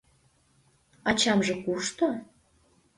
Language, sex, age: Mari, female, under 19